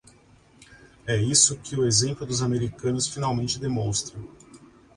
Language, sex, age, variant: Portuguese, male, 40-49, Portuguese (Brasil)